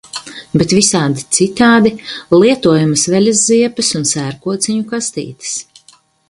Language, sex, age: Latvian, female, 50-59